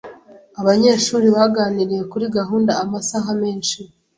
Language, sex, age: Kinyarwanda, female, 19-29